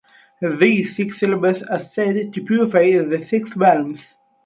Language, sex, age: English, male, 19-29